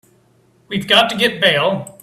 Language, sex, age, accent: English, male, 19-29, United States English